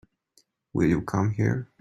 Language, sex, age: English, male, 19-29